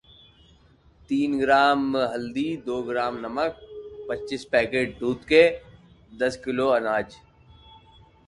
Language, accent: English, India and South Asia (India, Pakistan, Sri Lanka)